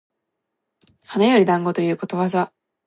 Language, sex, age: Japanese, female, 19-29